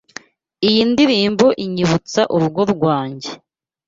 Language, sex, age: Kinyarwanda, female, 19-29